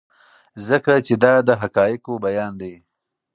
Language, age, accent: Pashto, 30-39, کندهارۍ لهجه